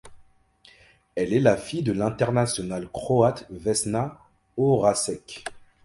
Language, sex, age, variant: French, male, 30-39, Français de métropole